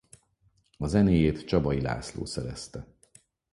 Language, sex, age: Hungarian, male, 40-49